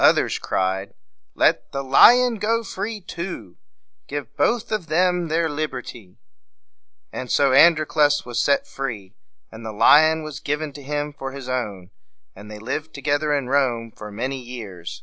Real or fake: real